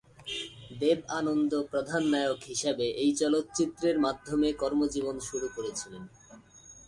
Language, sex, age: Bengali, male, 19-29